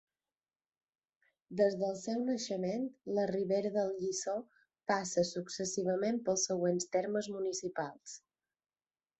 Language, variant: Catalan, Balear